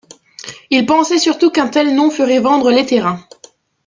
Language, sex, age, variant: French, female, 19-29, Français de métropole